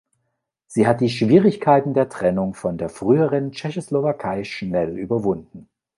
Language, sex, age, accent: German, male, 40-49, Deutschland Deutsch